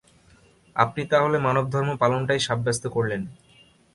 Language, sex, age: Bengali, male, 19-29